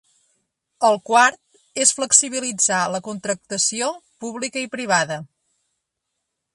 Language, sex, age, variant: Catalan, female, 40-49, Central